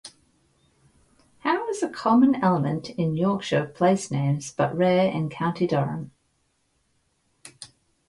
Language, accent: English, Australian English